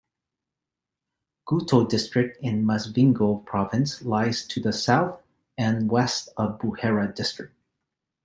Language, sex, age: English, male, 40-49